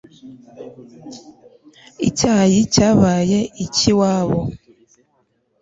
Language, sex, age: Kinyarwanda, female, under 19